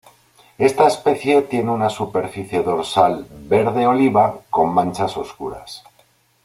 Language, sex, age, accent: Spanish, male, 40-49, España: Norte peninsular (Asturias, Castilla y León, Cantabria, País Vasco, Navarra, Aragón, La Rioja, Guadalajara, Cuenca)